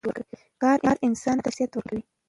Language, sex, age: Pashto, female, 19-29